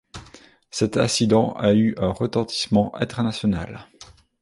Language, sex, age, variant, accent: French, male, 30-39, Français d'Europe, Français de Belgique